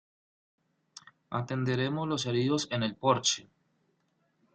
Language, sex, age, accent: Spanish, male, 30-39, Caribe: Cuba, Venezuela, Puerto Rico, República Dominicana, Panamá, Colombia caribeña, México caribeño, Costa del golfo de México